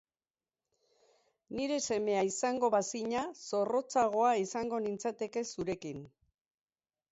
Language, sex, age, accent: Basque, female, 70-79, Erdialdekoa edo Nafarra (Gipuzkoa, Nafarroa)